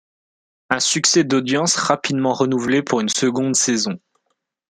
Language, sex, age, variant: French, male, under 19, Français de métropole